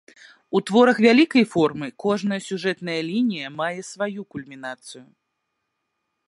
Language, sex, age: Belarusian, female, 30-39